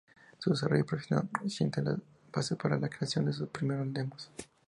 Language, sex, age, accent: Spanish, male, 19-29, México